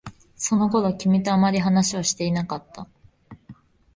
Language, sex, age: Japanese, female, 19-29